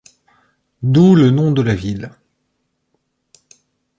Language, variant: French, Français de métropole